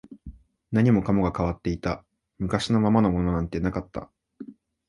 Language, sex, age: Japanese, male, 19-29